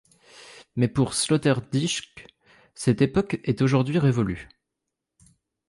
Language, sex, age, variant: French, male, 19-29, Français de métropole